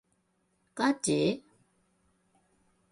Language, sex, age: Japanese, female, 30-39